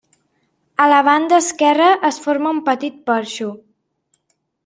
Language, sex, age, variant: Catalan, female, under 19, Central